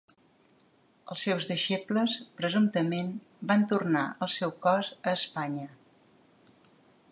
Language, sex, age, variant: Catalan, female, 60-69, Central